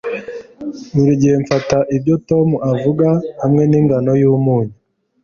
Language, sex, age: Kinyarwanda, male, 19-29